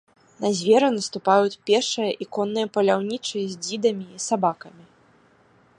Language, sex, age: Belarusian, female, 30-39